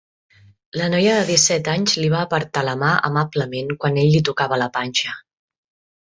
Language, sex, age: Catalan, female, 30-39